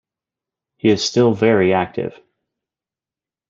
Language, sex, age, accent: English, male, 40-49, United States English